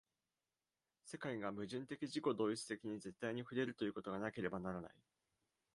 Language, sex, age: Japanese, male, 19-29